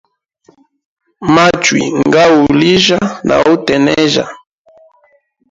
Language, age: Hemba, 30-39